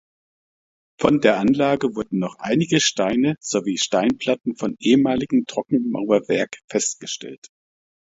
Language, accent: German, Deutschland Deutsch